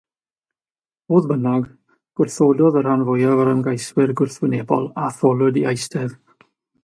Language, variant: Welsh, South-Eastern Welsh